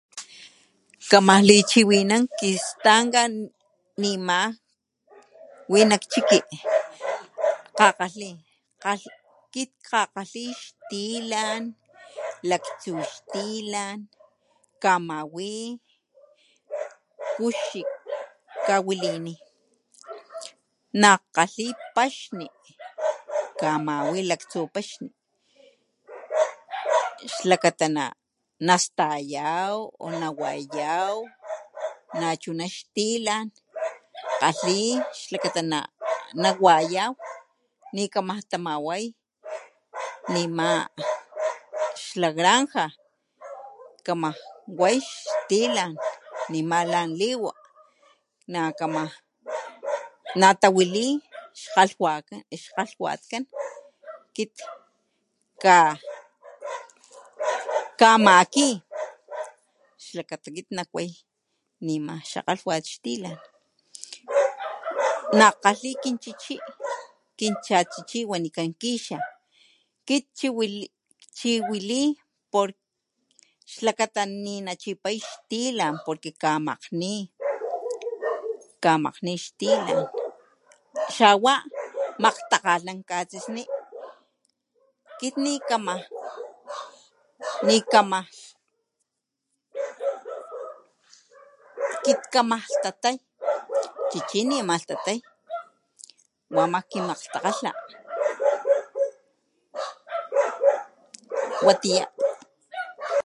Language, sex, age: Papantla Totonac, male, 60-69